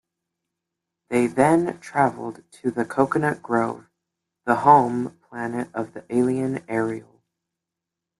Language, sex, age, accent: English, male, under 19, United States English